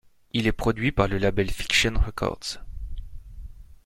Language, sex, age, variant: French, male, 30-39, Français de métropole